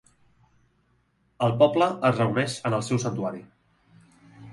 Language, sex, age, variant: Catalan, male, 19-29, Central